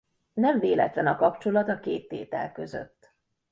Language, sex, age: Hungarian, female, 50-59